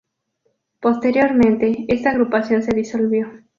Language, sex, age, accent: Spanish, female, under 19, México